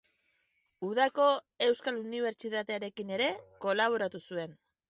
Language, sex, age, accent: Basque, female, 40-49, Erdialdekoa edo Nafarra (Gipuzkoa, Nafarroa)